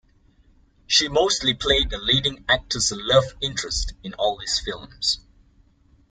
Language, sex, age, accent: English, male, 19-29, Singaporean English